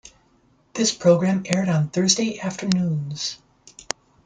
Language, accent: English, United States English